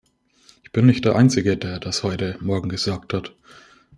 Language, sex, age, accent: German, male, 19-29, Deutschland Deutsch